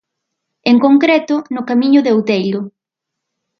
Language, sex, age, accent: Galician, female, 40-49, Atlántico (seseo e gheada); Normativo (estándar)